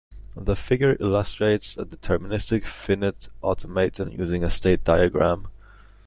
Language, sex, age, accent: English, male, 19-29, England English